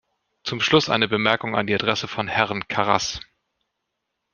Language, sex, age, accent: German, male, 40-49, Deutschland Deutsch